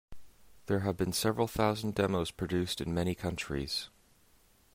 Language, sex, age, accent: English, male, 30-39, New Zealand English